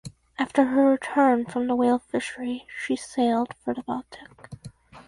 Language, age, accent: English, under 19, Canadian English